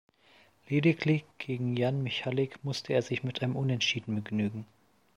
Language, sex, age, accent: German, male, 19-29, Deutschland Deutsch